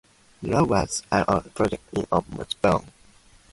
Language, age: English, 19-29